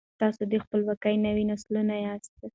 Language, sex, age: Pashto, female, 19-29